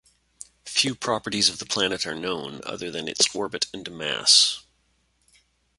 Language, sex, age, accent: English, male, 50-59, Canadian English